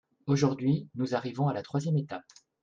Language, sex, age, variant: French, male, 40-49, Français de métropole